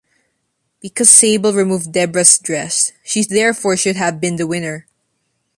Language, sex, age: English, female, 19-29